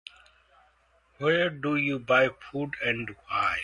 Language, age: English, 40-49